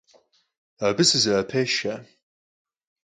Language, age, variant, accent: Kabardian, 19-29, Адыгэбзэ (Къэбэрдей, Кирил, псоми зэдай), Джылэхъстэней (Gilahsteney)